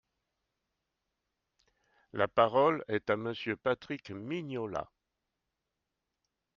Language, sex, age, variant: French, male, 60-69, Français d'Europe